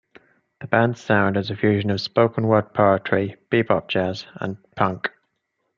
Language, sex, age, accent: English, male, 19-29, England English